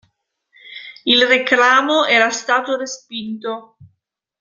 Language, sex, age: Italian, female, 19-29